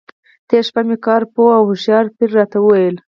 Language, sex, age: Pashto, female, 19-29